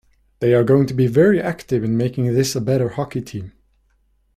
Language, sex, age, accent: English, male, 19-29, United States English